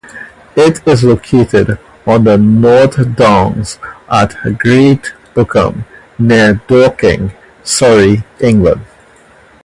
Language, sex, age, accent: English, male, 40-49, West Indies and Bermuda (Bahamas, Bermuda, Jamaica, Trinidad)